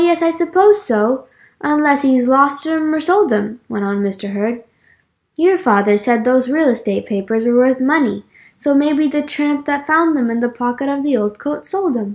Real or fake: real